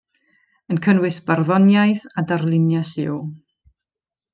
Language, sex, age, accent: Welsh, female, 30-39, Y Deyrnas Unedig Cymraeg